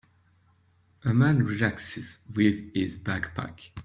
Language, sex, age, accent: English, male, 19-29, England English